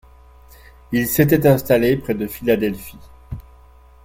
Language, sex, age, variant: French, male, 40-49, Français de métropole